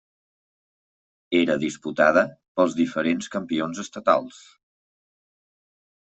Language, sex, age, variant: Catalan, male, 40-49, Central